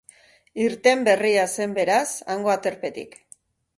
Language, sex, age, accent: Basque, female, 40-49, Mendebalekoa (Araba, Bizkaia, Gipuzkoako mendebaleko herri batzuk)